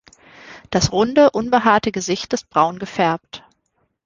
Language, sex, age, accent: German, female, 19-29, Deutschland Deutsch